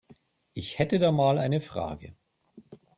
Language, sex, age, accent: German, male, 40-49, Deutschland Deutsch